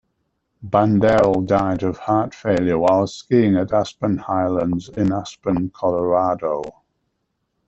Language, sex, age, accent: English, male, 70-79, England English